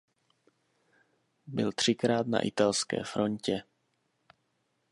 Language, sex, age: Czech, male, 30-39